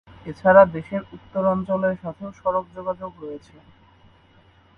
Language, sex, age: Bengali, male, 19-29